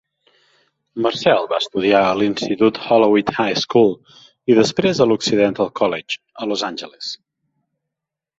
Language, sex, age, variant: Catalan, male, 30-39, Central